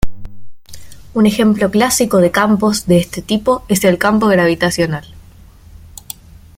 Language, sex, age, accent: Spanish, female, 19-29, Rioplatense: Argentina, Uruguay, este de Bolivia, Paraguay